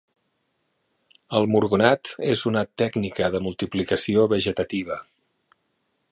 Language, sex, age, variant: Catalan, male, 40-49, Central